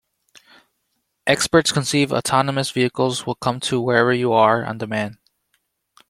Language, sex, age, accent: English, male, 19-29, United States English